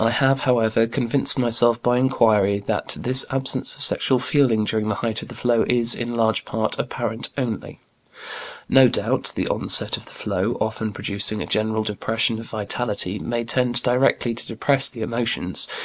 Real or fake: real